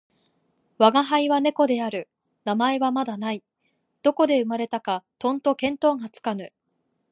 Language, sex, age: Japanese, female, 19-29